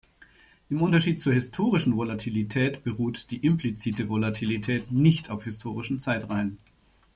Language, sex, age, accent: German, male, 40-49, Deutschland Deutsch